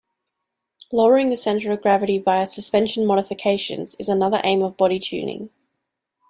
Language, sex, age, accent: English, female, 19-29, Australian English